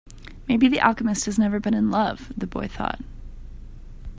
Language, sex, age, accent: English, female, 19-29, United States English